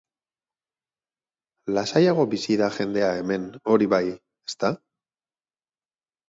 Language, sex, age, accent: Basque, male, 30-39, Batua